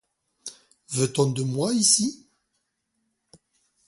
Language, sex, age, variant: French, male, 40-49, Français de métropole